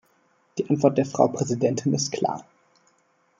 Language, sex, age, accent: German, male, 19-29, Deutschland Deutsch